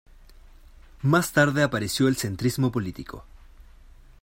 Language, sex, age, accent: Spanish, male, 19-29, Chileno: Chile, Cuyo